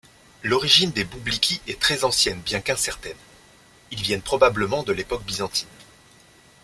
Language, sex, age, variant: French, male, 30-39, Français de métropole